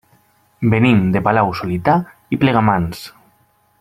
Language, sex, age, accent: Catalan, male, 19-29, valencià